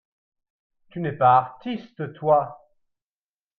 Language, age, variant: French, 19-29, Français de métropole